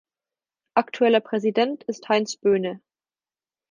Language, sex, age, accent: German, female, 19-29, Deutschland Deutsch